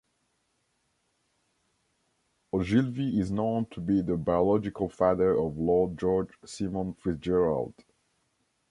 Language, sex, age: English, male, 19-29